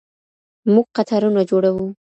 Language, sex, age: Pashto, female, under 19